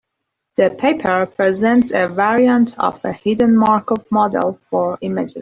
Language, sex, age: English, female, 19-29